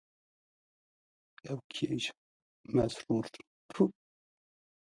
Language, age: Kurdish, 30-39